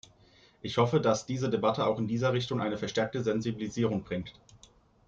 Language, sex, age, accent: German, male, 19-29, Deutschland Deutsch